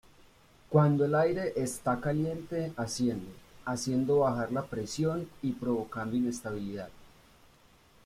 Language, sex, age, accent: Spanish, male, 19-29, Andino-Pacífico: Colombia, Perú, Ecuador, oeste de Bolivia y Venezuela andina